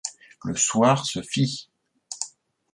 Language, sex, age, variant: French, male, 40-49, Français de métropole